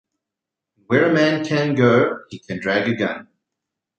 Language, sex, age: English, male, 30-39